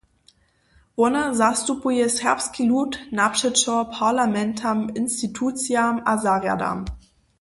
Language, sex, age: Upper Sorbian, female, under 19